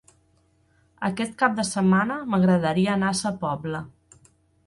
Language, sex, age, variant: Catalan, female, 30-39, Central